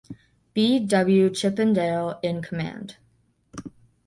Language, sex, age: English, female, under 19